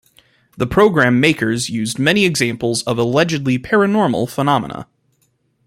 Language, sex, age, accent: English, male, 19-29, United States English